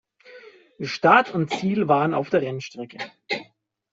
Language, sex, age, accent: German, male, 30-39, Deutschland Deutsch